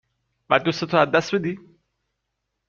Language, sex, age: Persian, male, 19-29